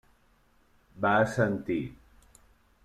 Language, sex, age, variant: Catalan, male, 40-49, Central